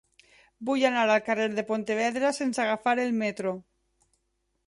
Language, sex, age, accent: Catalan, female, 40-49, valencià